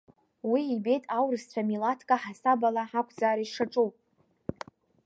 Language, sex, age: Abkhazian, female, 19-29